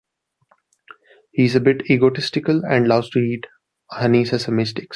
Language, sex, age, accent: English, male, 19-29, India and South Asia (India, Pakistan, Sri Lanka)